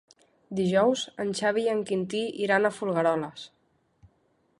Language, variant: Catalan, Central